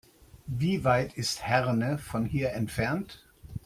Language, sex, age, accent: German, male, 60-69, Deutschland Deutsch